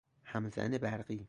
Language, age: Persian, 19-29